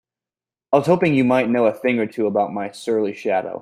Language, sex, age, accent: English, male, 19-29, United States English